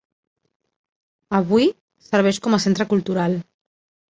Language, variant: Catalan, Central